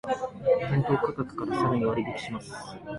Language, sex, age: Japanese, male, 19-29